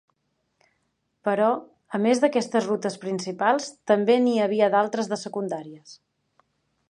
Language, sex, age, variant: Catalan, female, 40-49, Central